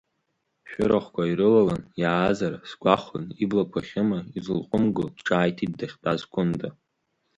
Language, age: Abkhazian, under 19